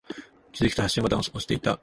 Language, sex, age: Japanese, male, 19-29